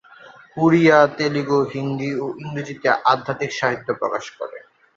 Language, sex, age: Bengali, male, 19-29